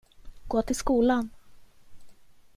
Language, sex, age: Swedish, female, 19-29